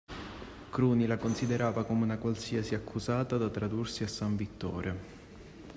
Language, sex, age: Italian, male, 19-29